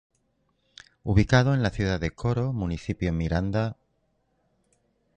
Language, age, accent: Spanish, 50-59, España: Norte peninsular (Asturias, Castilla y León, Cantabria, País Vasco, Navarra, Aragón, La Rioja, Guadalajara, Cuenca)